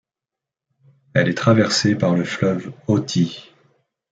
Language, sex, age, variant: French, male, 30-39, Français de métropole